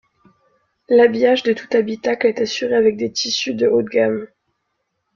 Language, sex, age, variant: French, female, 19-29, Français de métropole